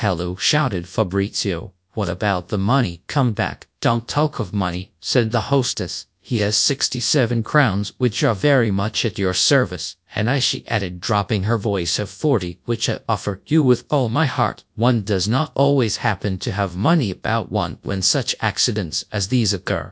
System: TTS, GradTTS